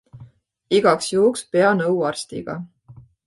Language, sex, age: Estonian, female, 30-39